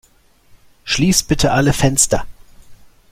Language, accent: German, Deutschland Deutsch